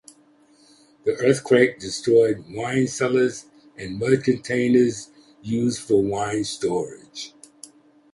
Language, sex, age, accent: English, male, 80-89, United States English